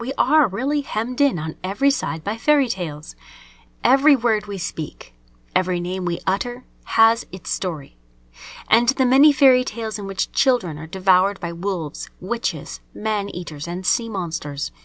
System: none